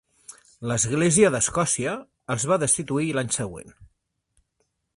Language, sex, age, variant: Catalan, male, 30-39, Central